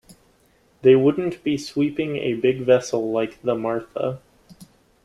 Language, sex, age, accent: English, male, 19-29, United States English